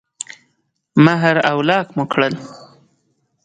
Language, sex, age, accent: Pashto, male, 19-29, معیاري پښتو